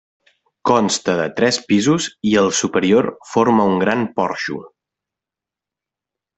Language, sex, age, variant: Catalan, male, 19-29, Central